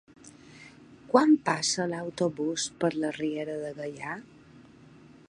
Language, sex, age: Catalan, female, 40-49